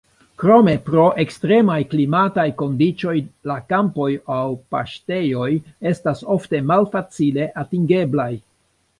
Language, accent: Esperanto, Internacia